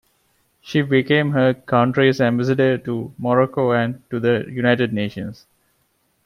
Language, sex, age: English, male, 19-29